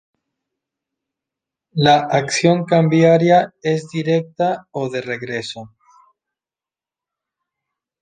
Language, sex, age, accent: Spanish, male, 40-49, Andino-Pacífico: Colombia, Perú, Ecuador, oeste de Bolivia y Venezuela andina